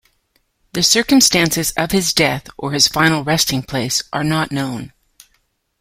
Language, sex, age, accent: English, female, 50-59, Canadian English